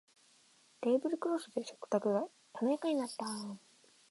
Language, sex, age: Japanese, female, 19-29